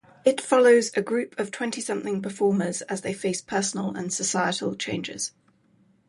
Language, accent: English, England English